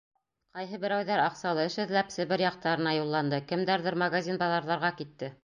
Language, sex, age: Bashkir, female, 40-49